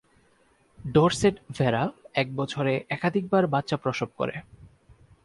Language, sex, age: Bengali, male, 19-29